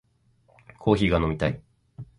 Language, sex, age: Japanese, male, 19-29